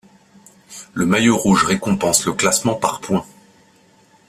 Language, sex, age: French, male, 30-39